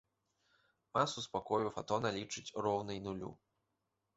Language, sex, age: Belarusian, male, 19-29